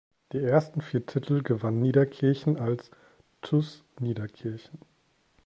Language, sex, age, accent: German, male, 30-39, Deutschland Deutsch